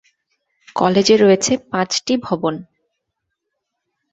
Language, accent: Bengali, প্রমিত বাংলা